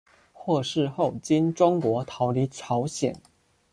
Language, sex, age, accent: Chinese, male, 19-29, 出生地：福建省